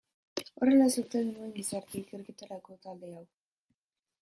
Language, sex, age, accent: Basque, female, 19-29, Mendebalekoa (Araba, Bizkaia, Gipuzkoako mendebaleko herri batzuk)